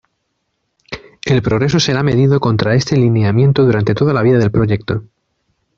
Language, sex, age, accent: Spanish, male, 40-49, España: Centro-Sur peninsular (Madrid, Toledo, Castilla-La Mancha)